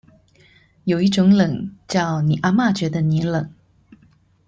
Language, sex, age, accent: Chinese, female, 40-49, 出生地：臺北市